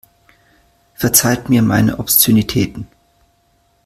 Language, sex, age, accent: German, male, 19-29, Deutschland Deutsch